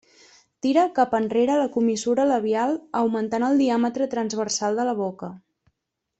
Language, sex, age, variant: Catalan, female, 19-29, Central